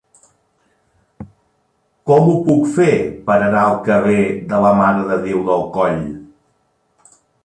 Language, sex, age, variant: Catalan, male, 40-49, Central